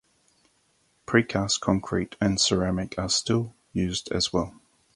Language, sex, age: English, male, 40-49